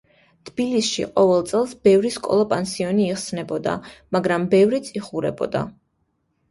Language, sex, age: Georgian, female, 19-29